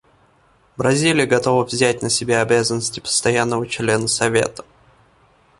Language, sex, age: Russian, male, 19-29